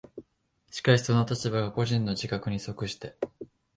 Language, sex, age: Japanese, male, 19-29